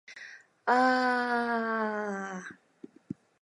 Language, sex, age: Japanese, female, 19-29